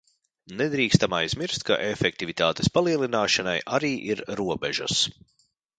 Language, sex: Latvian, male